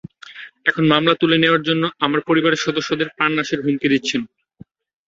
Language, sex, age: Bengali, male, 19-29